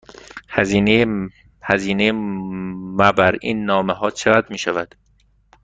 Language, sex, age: Persian, male, 19-29